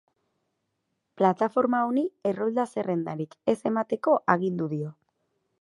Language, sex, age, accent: Basque, female, 30-39, Erdialdekoa edo Nafarra (Gipuzkoa, Nafarroa)